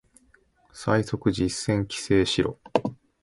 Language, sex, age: Japanese, male, 40-49